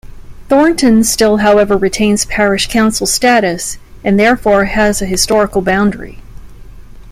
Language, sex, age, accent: English, female, 50-59, United States English